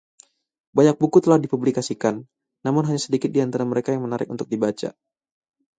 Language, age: Indonesian, 19-29